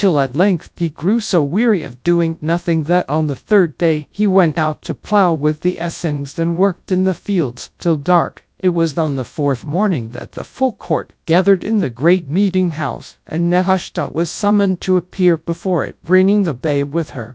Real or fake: fake